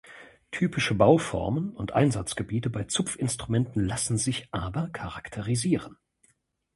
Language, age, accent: German, 40-49, Deutschland Deutsch